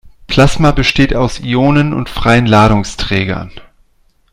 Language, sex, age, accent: German, male, 40-49, Deutschland Deutsch